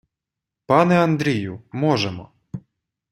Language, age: Ukrainian, 19-29